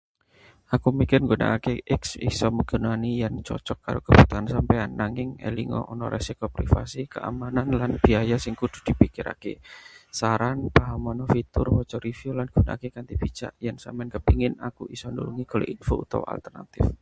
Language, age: Javanese, 30-39